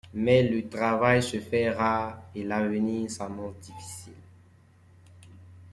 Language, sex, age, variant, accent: French, male, 19-29, Français d'Afrique subsaharienne et des îles africaines, Français de Côte d’Ivoire